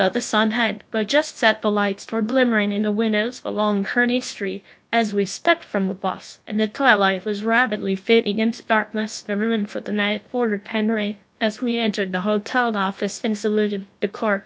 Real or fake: fake